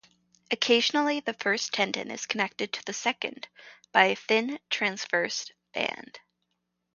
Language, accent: English, United States English; Canadian English